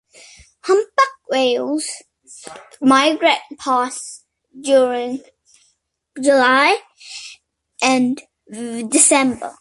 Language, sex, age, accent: English, male, under 19, Australian English